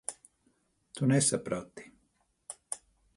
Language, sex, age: Latvian, male, 50-59